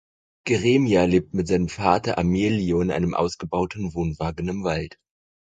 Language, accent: German, Deutschland Deutsch